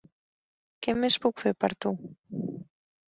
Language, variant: Catalan, Central